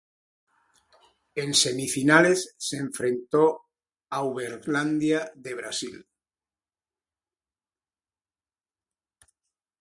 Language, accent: Spanish, España: Norte peninsular (Asturias, Castilla y León, Cantabria, País Vasco, Navarra, Aragón, La Rioja, Guadalajara, Cuenca)